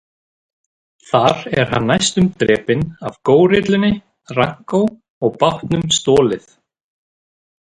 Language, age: Icelandic, 30-39